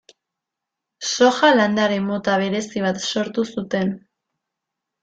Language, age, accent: Basque, 19-29, Erdialdekoa edo Nafarra (Gipuzkoa, Nafarroa)